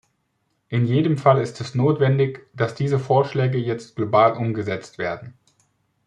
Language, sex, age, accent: German, male, 40-49, Deutschland Deutsch